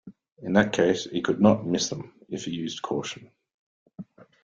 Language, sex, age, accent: English, male, 30-39, Australian English